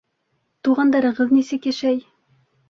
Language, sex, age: Bashkir, female, under 19